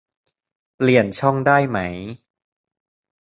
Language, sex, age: Thai, male, 19-29